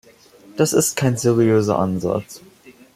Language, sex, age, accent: German, male, 19-29, Deutschland Deutsch